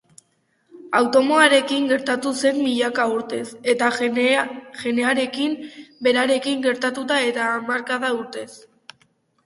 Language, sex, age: Basque, female, under 19